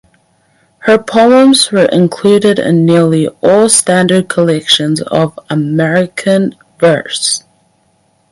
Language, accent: English, New Zealand English